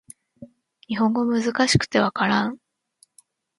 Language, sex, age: Japanese, female, 19-29